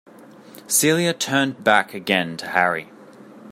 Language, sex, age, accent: English, male, 19-29, Australian English